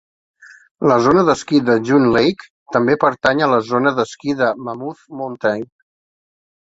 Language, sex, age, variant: Catalan, male, 40-49, Central